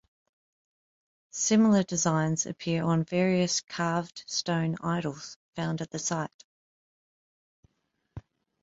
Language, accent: English, Australian English